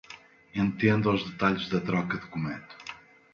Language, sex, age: Portuguese, male, 50-59